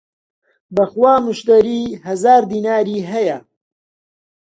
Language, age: Central Kurdish, 30-39